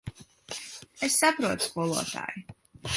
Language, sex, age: Latvian, female, 19-29